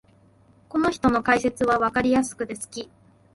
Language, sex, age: Japanese, female, 19-29